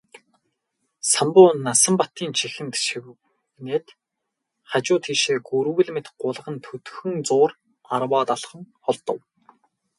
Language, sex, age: Mongolian, male, 19-29